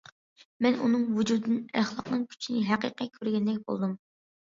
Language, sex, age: Uyghur, female, under 19